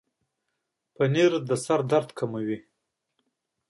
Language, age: Pashto, 40-49